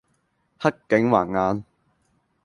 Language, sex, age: Cantonese, male, 19-29